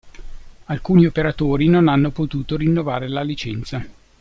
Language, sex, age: Italian, male, 40-49